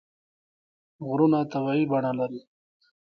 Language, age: Pashto, 30-39